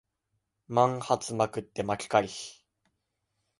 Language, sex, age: Japanese, male, 19-29